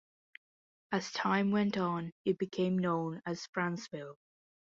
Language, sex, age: English, female, under 19